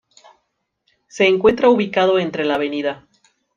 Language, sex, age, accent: Spanish, male, 19-29, México